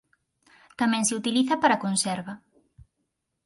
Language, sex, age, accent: Galician, female, 19-29, Central (sen gheada)